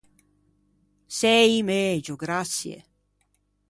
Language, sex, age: Ligurian, female, 60-69